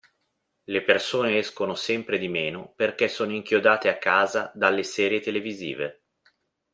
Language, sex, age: Italian, male, 30-39